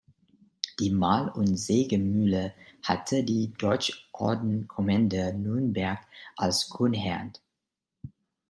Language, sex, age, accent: German, male, 30-39, Deutschland Deutsch